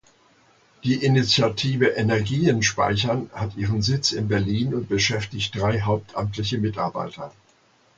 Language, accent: German, Deutschland Deutsch